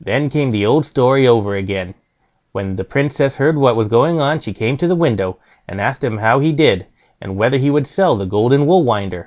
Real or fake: real